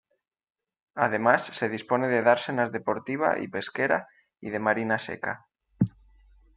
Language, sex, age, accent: Spanish, male, 19-29, España: Norte peninsular (Asturias, Castilla y León, Cantabria, País Vasco, Navarra, Aragón, La Rioja, Guadalajara, Cuenca)